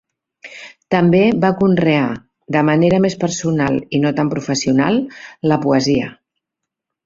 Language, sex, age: Catalan, female, 60-69